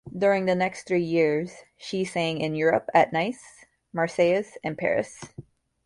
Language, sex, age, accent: English, female, 19-29, United States English